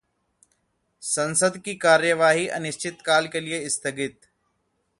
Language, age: Hindi, 30-39